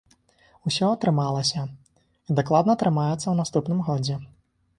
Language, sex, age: Belarusian, male, 19-29